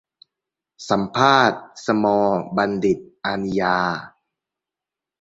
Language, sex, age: Thai, male, 19-29